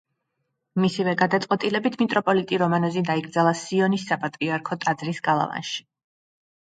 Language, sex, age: Georgian, female, 40-49